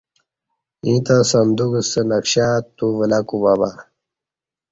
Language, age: Kati, 19-29